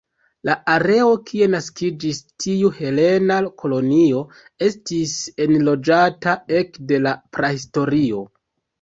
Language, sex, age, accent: Esperanto, male, 30-39, Internacia